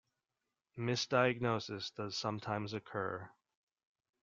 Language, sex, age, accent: English, male, 30-39, United States English